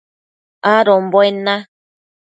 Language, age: Matsés, 30-39